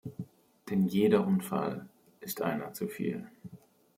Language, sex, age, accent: German, male, 30-39, Deutschland Deutsch